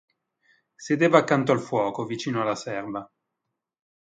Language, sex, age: Italian, male, 40-49